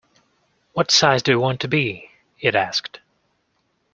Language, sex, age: English, male, 19-29